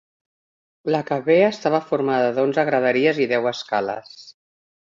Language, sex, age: Catalan, female, 60-69